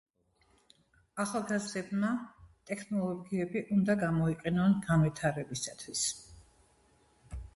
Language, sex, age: Georgian, female, 60-69